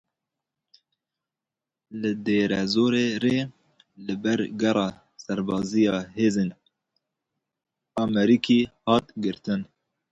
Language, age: Kurdish, 19-29